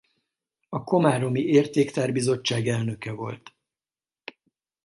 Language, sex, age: Hungarian, male, 50-59